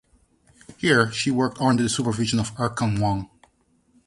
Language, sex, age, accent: English, male, 40-49, West Indies and Bermuda (Bahamas, Bermuda, Jamaica, Trinidad)